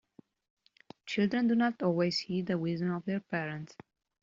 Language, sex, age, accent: English, female, 30-39, United States English